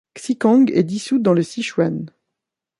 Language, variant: French, Français de métropole